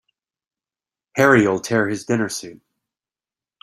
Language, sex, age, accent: English, male, 30-39, United States English